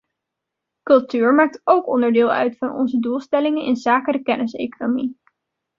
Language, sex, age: Dutch, female, 19-29